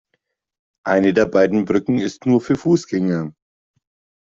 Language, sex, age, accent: German, male, 50-59, Deutschland Deutsch